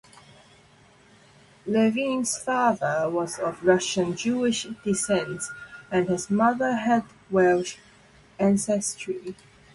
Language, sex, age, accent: English, female, 19-29, Hong Kong English